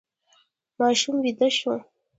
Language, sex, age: Pashto, female, under 19